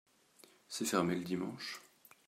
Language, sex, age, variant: French, male, 30-39, Français de métropole